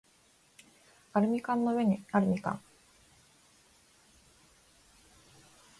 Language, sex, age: Japanese, female, 19-29